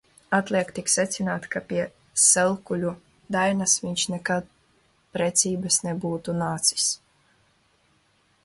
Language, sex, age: Latvian, female, 19-29